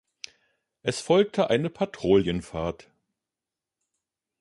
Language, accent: German, Deutschland Deutsch